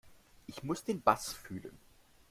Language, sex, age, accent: German, male, 19-29, Deutschland Deutsch